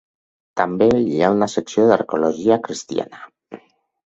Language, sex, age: Catalan, male, 50-59